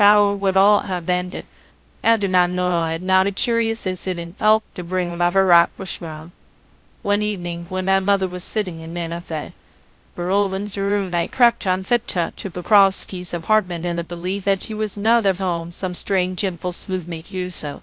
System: TTS, VITS